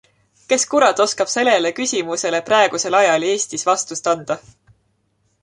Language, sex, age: Estonian, female, 19-29